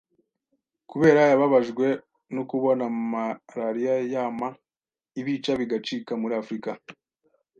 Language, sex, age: Kinyarwanda, male, 19-29